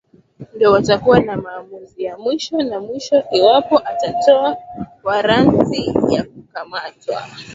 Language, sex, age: Swahili, female, 19-29